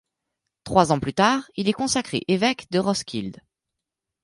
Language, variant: French, Français de métropole